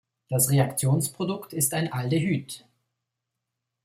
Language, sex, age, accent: German, male, 30-39, Deutschland Deutsch